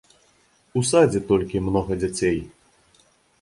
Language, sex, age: Belarusian, male, 30-39